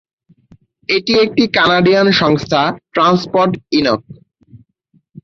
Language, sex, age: Bengali, male, 19-29